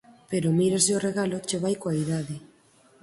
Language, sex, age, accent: Galician, female, 19-29, Normativo (estándar)